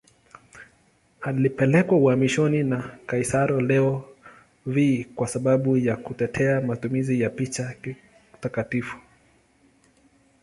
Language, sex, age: Swahili, male, 30-39